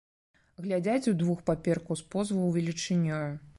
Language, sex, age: Belarusian, female, 30-39